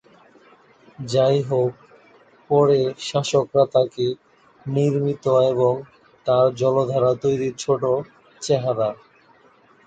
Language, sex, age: Bengali, male, 19-29